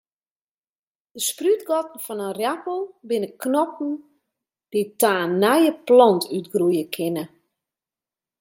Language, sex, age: Western Frisian, female, 40-49